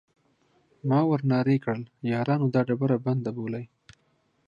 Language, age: Pashto, 19-29